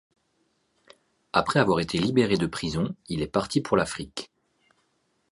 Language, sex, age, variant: French, male, 30-39, Français de métropole